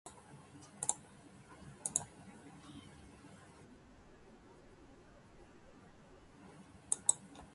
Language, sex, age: Japanese, female, 40-49